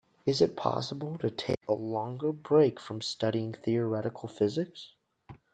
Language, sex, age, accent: English, male, 19-29, United States English